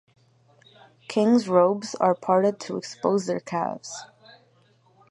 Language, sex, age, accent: English, female, under 19, United States English